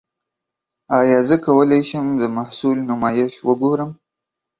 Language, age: Pashto, 19-29